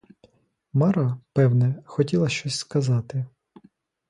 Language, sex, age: Ukrainian, male, 30-39